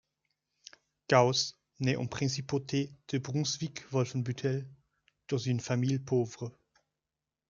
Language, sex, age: French, male, 30-39